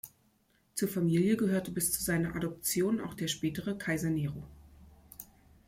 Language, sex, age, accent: German, female, 40-49, Deutschland Deutsch